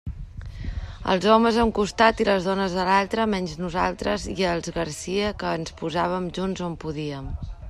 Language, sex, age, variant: Catalan, female, 50-59, Central